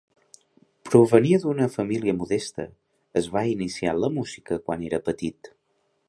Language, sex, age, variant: Catalan, male, 30-39, Balear